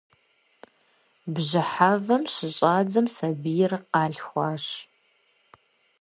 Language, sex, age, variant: Kabardian, female, 30-39, Адыгэбзэ (Къэбэрдей, Кирил, псоми зэдай)